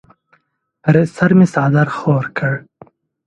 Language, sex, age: Pashto, male, 19-29